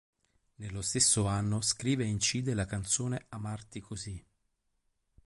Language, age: Italian, 30-39